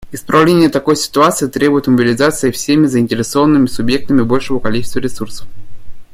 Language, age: Russian, 19-29